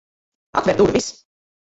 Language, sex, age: Latvian, female, 40-49